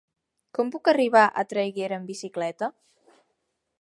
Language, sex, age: Catalan, female, under 19